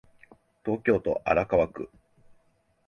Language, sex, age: Japanese, male, 50-59